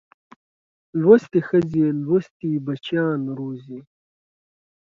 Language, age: Pashto, 30-39